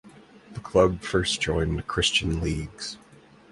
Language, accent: English, United States English